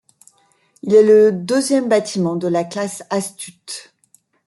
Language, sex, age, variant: French, female, 50-59, Français de métropole